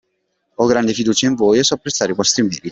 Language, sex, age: Italian, male, 19-29